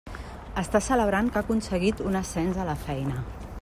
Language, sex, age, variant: Catalan, female, 40-49, Central